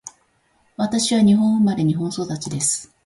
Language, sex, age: Japanese, female, 50-59